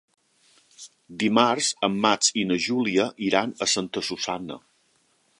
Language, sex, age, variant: Catalan, male, 60-69, Balear